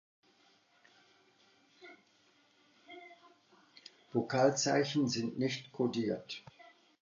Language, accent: German, Deutschland Deutsch